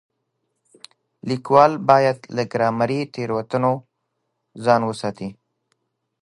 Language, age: Pashto, 30-39